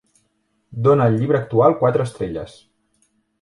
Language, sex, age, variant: Catalan, male, 19-29, Central